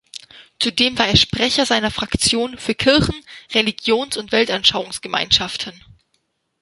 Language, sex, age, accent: German, female, 30-39, Deutschland Deutsch